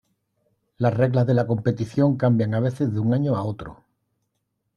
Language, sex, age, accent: Spanish, male, 50-59, España: Sur peninsular (Andalucia, Extremadura, Murcia)